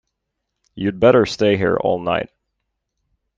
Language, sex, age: English, male, 30-39